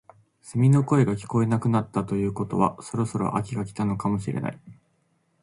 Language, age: Japanese, 19-29